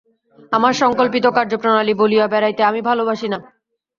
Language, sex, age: Bengali, female, 19-29